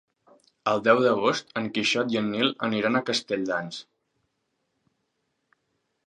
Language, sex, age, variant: Catalan, male, 19-29, Central